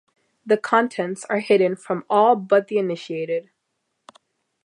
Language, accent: English, United States English